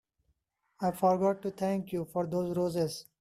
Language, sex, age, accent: English, male, 19-29, India and South Asia (India, Pakistan, Sri Lanka)